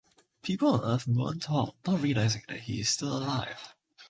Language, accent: English, Malaysian English